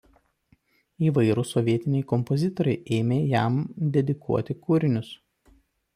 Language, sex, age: Lithuanian, male, 30-39